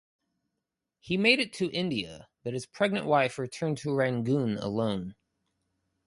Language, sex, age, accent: English, male, 30-39, United States English